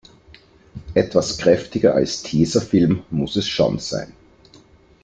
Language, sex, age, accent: German, male, 40-49, Österreichisches Deutsch